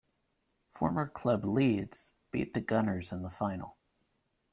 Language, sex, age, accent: English, male, 19-29, United States English